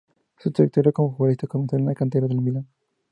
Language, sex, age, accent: Spanish, male, 19-29, México